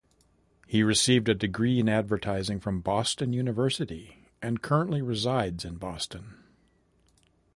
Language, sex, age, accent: English, male, 50-59, Canadian English